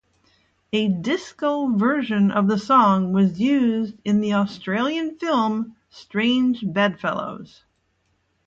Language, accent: English, United States English